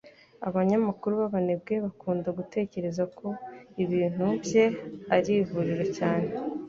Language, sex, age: Kinyarwanda, female, 19-29